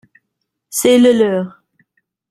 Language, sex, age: French, female, 30-39